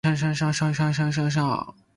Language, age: Cantonese, 19-29